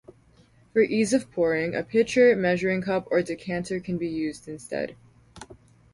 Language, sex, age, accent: English, female, 19-29, Canadian English